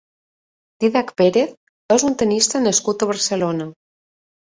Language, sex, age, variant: Catalan, female, 40-49, Balear